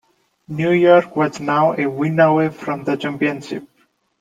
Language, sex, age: English, male, 19-29